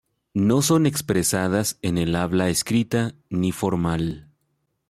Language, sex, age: Spanish, male, 40-49